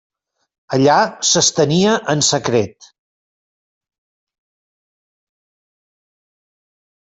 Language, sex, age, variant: Catalan, male, 50-59, Central